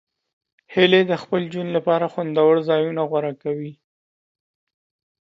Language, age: Pashto, 30-39